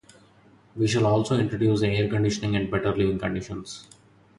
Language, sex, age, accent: English, male, 30-39, India and South Asia (India, Pakistan, Sri Lanka)